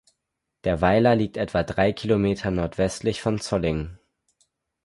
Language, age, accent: German, under 19, Deutschland Deutsch